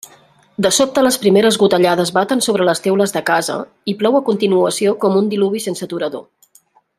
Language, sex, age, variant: Catalan, female, 40-49, Central